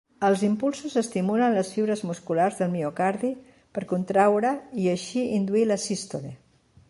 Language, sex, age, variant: Catalan, female, 60-69, Central